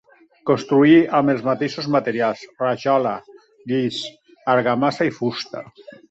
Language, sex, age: Catalan, male, 60-69